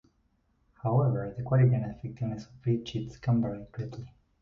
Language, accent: English, England English